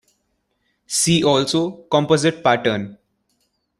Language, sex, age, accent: English, male, under 19, India and South Asia (India, Pakistan, Sri Lanka)